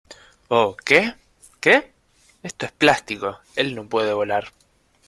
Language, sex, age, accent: Spanish, male, 19-29, Rioplatense: Argentina, Uruguay, este de Bolivia, Paraguay